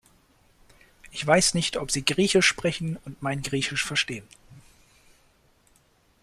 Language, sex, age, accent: German, male, 19-29, Deutschland Deutsch